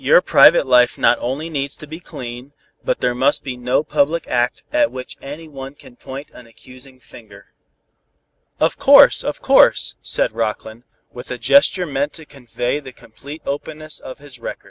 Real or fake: real